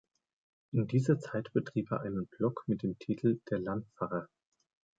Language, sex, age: German, male, 30-39